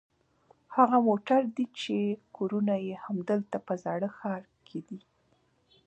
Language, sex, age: Pashto, female, 19-29